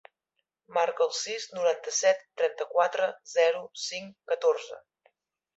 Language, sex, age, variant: Catalan, female, 30-39, Central